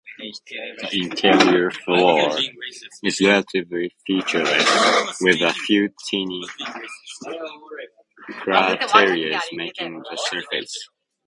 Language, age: English, 19-29